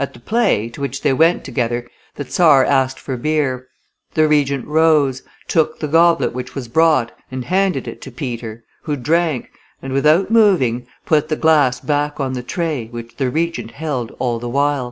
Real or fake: real